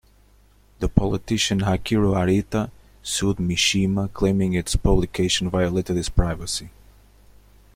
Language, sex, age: English, male, 30-39